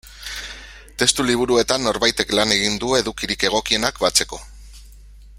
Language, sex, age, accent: Basque, male, 30-39, Mendebalekoa (Araba, Bizkaia, Gipuzkoako mendebaleko herri batzuk)